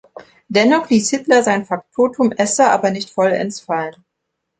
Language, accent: German, Deutschland Deutsch